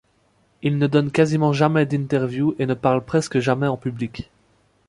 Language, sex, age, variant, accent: French, male, 19-29, Français d'Europe, Français de Belgique